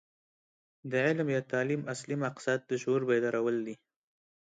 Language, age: Pashto, 19-29